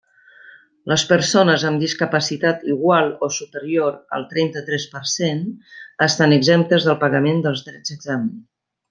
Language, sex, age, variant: Catalan, female, 50-59, Central